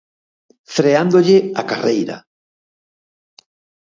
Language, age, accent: Galician, 60-69, Atlántico (seseo e gheada)